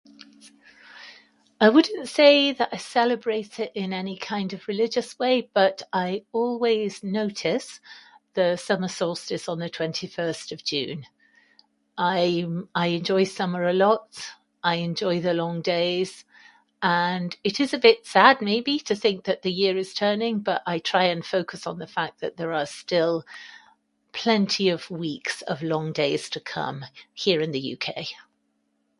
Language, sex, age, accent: English, female, 60-69, England English